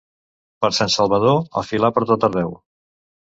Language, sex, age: Catalan, male, 60-69